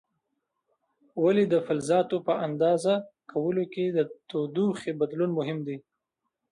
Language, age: Pashto, 19-29